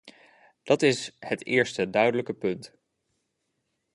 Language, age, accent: Dutch, 19-29, Nederlands Nederlands